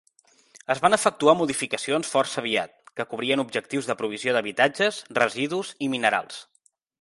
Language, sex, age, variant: Catalan, male, 30-39, Central